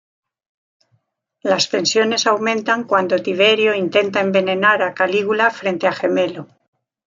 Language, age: Spanish, 60-69